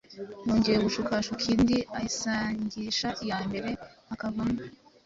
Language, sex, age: Kinyarwanda, female, 19-29